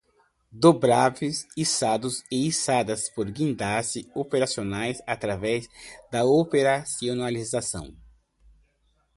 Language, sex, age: Portuguese, male, 50-59